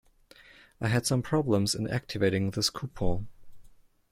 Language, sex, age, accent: English, male, 19-29, United States English